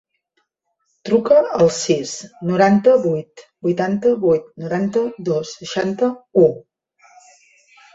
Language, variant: Catalan, Central